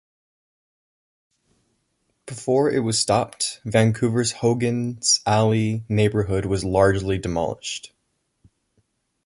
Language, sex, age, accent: English, male, under 19, United States English